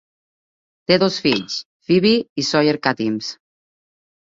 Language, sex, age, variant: Catalan, female, 30-39, Nord-Occidental